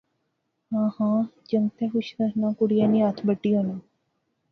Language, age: Pahari-Potwari, 19-29